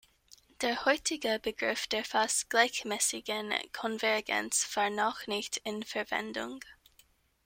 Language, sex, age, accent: German, female, 19-29, Amerikanisches Deutsch